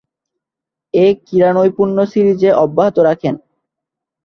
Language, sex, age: Bengali, male, 19-29